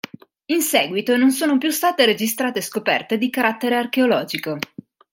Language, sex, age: Italian, female, 30-39